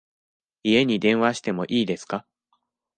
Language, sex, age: Japanese, male, 19-29